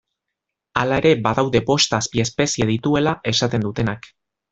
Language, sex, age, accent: Basque, male, 30-39, Mendebalekoa (Araba, Bizkaia, Gipuzkoako mendebaleko herri batzuk)